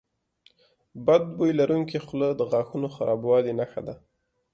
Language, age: Pashto, 19-29